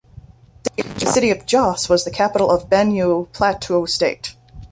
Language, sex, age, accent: English, female, 30-39, United States English